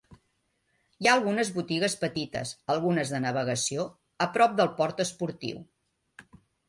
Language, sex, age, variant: Catalan, female, 50-59, Central